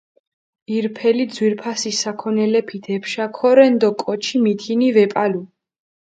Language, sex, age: Mingrelian, female, 19-29